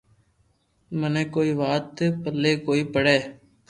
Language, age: Loarki, under 19